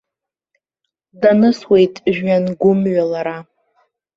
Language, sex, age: Abkhazian, female, under 19